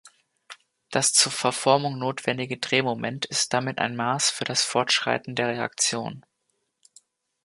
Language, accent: German, Deutschland Deutsch